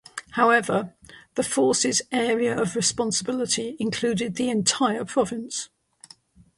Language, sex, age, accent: English, female, 60-69, England English